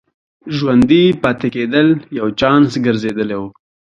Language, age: Pashto, 19-29